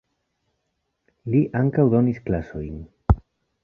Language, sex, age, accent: Esperanto, male, 40-49, Internacia